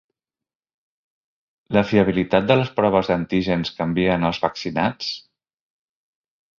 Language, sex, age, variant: Catalan, male, 60-69, Central